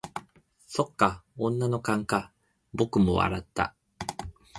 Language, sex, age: Japanese, male, 19-29